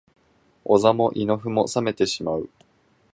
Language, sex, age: Japanese, male, 19-29